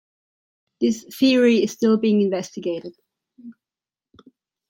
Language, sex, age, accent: English, female, 40-49, England English